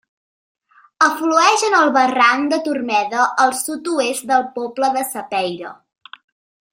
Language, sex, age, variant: Catalan, male, 19-29, Central